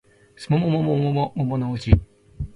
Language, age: Japanese, 19-29